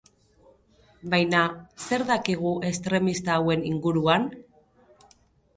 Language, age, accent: Basque, 40-49, Erdialdekoa edo Nafarra (Gipuzkoa, Nafarroa)